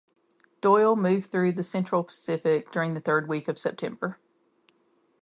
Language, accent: English, United States English